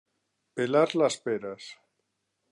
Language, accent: Spanish, España: Norte peninsular (Asturias, Castilla y León, Cantabria, País Vasco, Navarra, Aragón, La Rioja, Guadalajara, Cuenca)